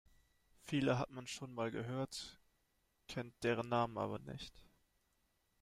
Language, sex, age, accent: German, male, 19-29, Deutschland Deutsch